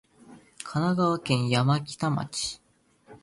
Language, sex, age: Japanese, male, 19-29